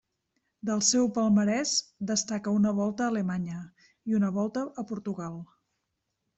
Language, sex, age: Catalan, female, 90+